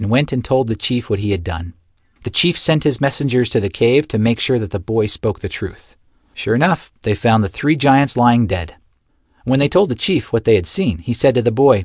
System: none